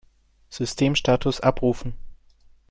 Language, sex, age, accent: German, male, 30-39, Deutschland Deutsch